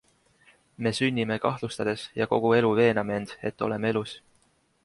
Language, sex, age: Estonian, male, 19-29